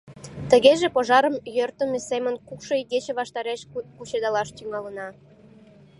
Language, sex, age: Mari, female, 19-29